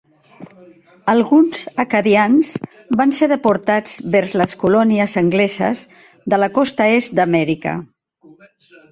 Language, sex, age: Catalan, female, 60-69